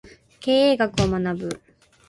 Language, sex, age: Japanese, female, 19-29